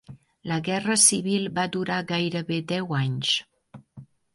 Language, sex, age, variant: Catalan, female, 50-59, Septentrional